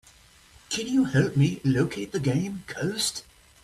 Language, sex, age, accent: English, male, 40-49, United States English